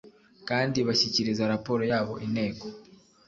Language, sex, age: Kinyarwanda, male, 19-29